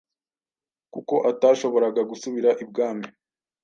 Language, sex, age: Kinyarwanda, male, 19-29